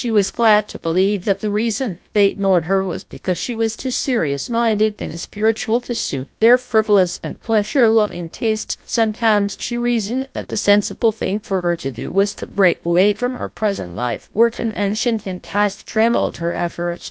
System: TTS, GlowTTS